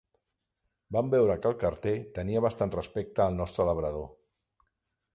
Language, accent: Catalan, aprenent (recent, des del castellà)